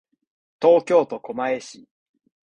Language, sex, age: Japanese, male, 19-29